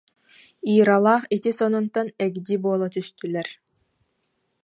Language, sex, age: Yakut, female, 19-29